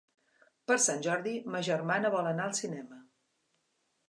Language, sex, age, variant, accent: Catalan, female, 60-69, Central, central